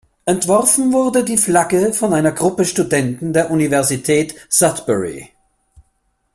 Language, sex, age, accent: German, male, 40-49, Österreichisches Deutsch